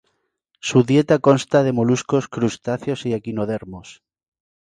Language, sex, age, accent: Spanish, male, 40-49, España: Sur peninsular (Andalucia, Extremadura, Murcia)